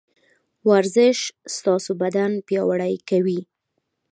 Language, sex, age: Pashto, female, 19-29